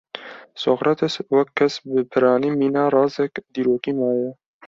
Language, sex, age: Kurdish, male, 19-29